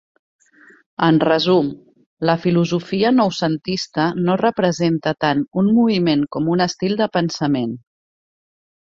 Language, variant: Catalan, Central